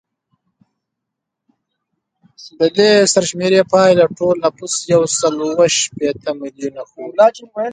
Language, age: Pashto, 19-29